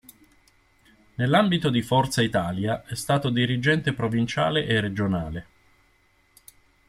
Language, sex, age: Italian, male, 50-59